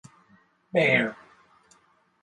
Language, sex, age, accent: English, male, 40-49, United States English